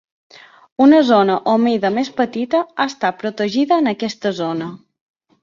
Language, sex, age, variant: Catalan, female, 30-39, Balear